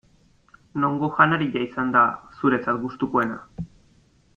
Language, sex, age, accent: Basque, male, 30-39, Erdialdekoa edo Nafarra (Gipuzkoa, Nafarroa)